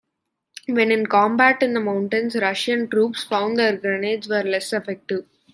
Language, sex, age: English, male, under 19